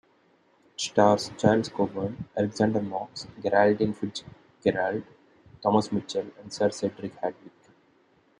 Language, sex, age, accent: English, male, 19-29, India and South Asia (India, Pakistan, Sri Lanka)